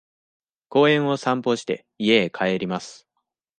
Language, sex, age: Japanese, male, 19-29